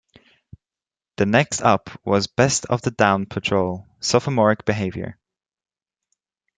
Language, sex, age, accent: English, male, under 19, England English